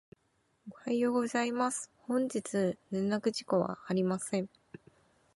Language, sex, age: Japanese, female, 30-39